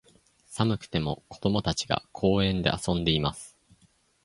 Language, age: Japanese, under 19